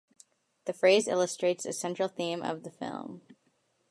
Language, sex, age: English, female, under 19